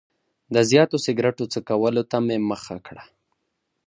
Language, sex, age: Pashto, male, under 19